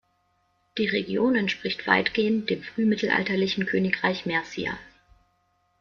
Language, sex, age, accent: German, female, 19-29, Deutschland Deutsch